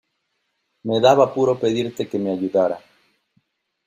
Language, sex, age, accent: Spanish, male, 50-59, México